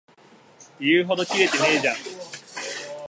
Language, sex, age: Japanese, male, 19-29